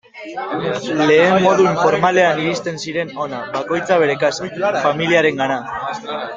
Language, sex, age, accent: Basque, male, 19-29, Mendebalekoa (Araba, Bizkaia, Gipuzkoako mendebaleko herri batzuk)